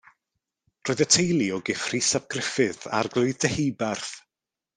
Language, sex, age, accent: Welsh, male, 30-39, Y Deyrnas Unedig Cymraeg